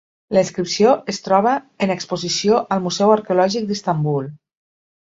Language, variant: Catalan, Nord-Occidental